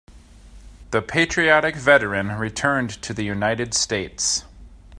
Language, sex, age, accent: English, male, 30-39, United States English